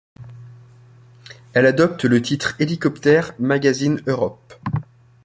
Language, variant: French, Français de métropole